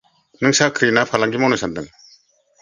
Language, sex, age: Bodo, female, 40-49